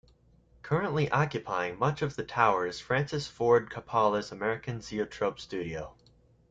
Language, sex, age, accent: English, male, 19-29, United States English